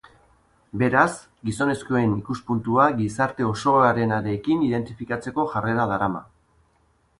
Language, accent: Basque, Erdialdekoa edo Nafarra (Gipuzkoa, Nafarroa)